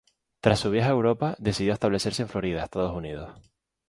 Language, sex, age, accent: Spanish, male, 19-29, España: Islas Canarias